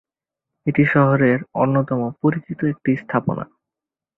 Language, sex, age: Bengali, male, 19-29